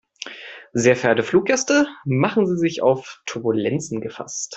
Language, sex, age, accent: German, male, 19-29, Deutschland Deutsch